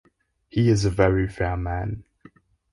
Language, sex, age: English, male, under 19